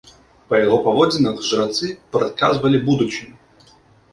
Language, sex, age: Belarusian, male, 19-29